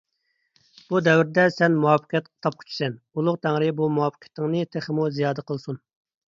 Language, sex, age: Uyghur, male, 30-39